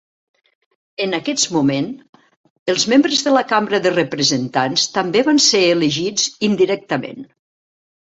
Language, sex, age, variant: Catalan, female, 60-69, Central